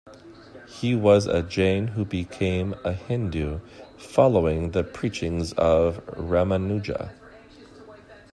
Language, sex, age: English, male, 30-39